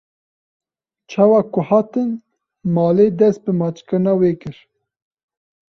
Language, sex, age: Kurdish, male, 19-29